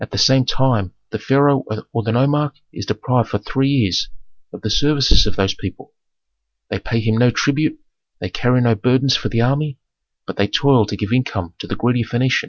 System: none